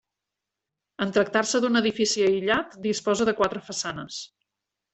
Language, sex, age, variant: Catalan, female, 40-49, Central